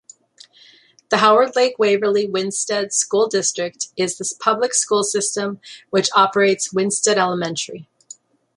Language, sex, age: English, female, 30-39